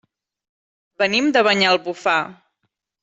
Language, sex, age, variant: Catalan, female, 40-49, Central